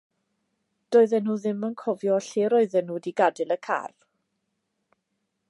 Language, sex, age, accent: Welsh, female, 40-49, Y Deyrnas Unedig Cymraeg